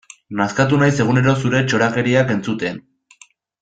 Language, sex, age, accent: Basque, male, 19-29, Erdialdekoa edo Nafarra (Gipuzkoa, Nafarroa)